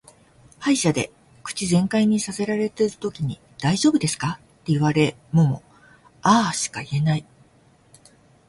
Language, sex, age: Japanese, female, 60-69